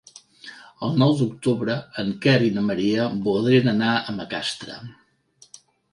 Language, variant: Catalan, Central